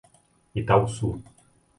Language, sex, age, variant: Portuguese, male, 30-39, Portuguese (Brasil)